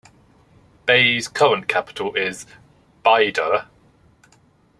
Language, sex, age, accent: English, male, 30-39, England English